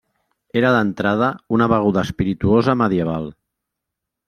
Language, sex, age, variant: Catalan, male, 50-59, Central